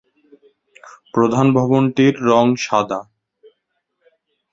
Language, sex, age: Bengali, male, 19-29